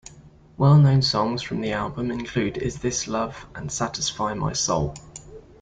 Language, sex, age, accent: English, male, 19-29, England English